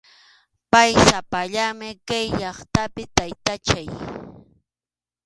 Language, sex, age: Arequipa-La Unión Quechua, female, 30-39